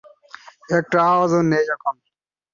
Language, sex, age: Bengali, male, 19-29